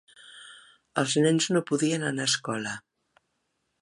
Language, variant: Catalan, Central